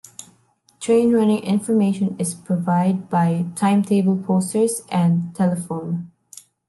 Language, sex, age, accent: English, female, 19-29, Filipino